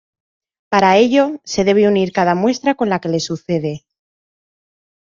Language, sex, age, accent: Spanish, female, 40-49, España: Centro-Sur peninsular (Madrid, Toledo, Castilla-La Mancha)